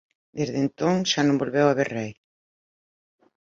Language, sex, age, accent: Galician, female, 50-59, Normativo (estándar)